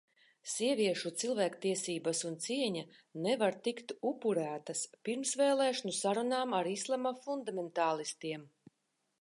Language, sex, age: Latvian, female, 40-49